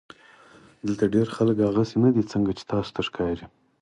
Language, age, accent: Pashto, 19-29, معیاري پښتو